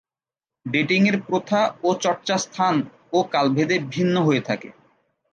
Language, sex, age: Bengali, male, 19-29